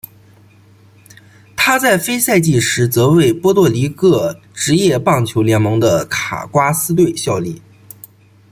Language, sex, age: Chinese, male, 19-29